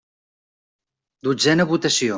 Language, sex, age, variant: Catalan, male, 50-59, Central